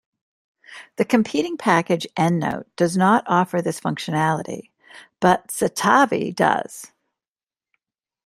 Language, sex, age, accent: English, female, 50-59, United States English